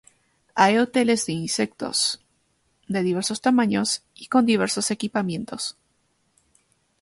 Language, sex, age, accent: Spanish, female, 19-29, Rioplatense: Argentina, Uruguay, este de Bolivia, Paraguay